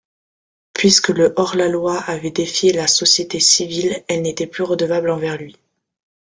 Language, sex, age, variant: French, female, under 19, Français de métropole